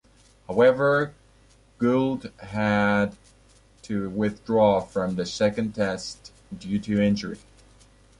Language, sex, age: English, male, 19-29